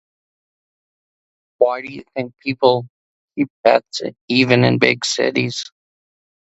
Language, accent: English, Canadian English